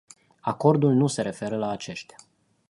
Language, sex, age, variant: Romanian, male, 40-49, Romanian-Romania